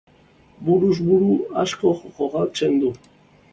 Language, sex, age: Basque, male, 30-39